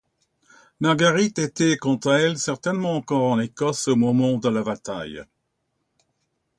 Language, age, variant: French, 70-79, Français de métropole